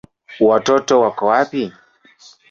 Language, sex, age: Swahili, male, 19-29